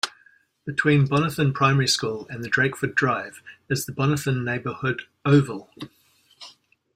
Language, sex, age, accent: English, male, 40-49, New Zealand English